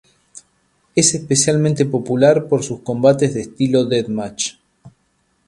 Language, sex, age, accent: Spanish, male, 40-49, Rioplatense: Argentina, Uruguay, este de Bolivia, Paraguay